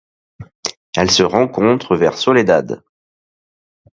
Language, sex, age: French, male, 40-49